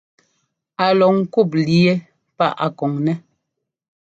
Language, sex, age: Ngomba, female, 30-39